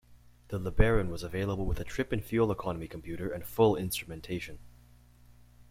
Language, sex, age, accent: English, male, under 19, Canadian English